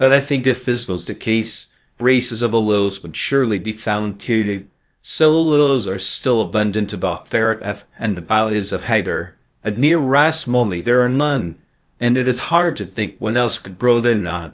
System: TTS, VITS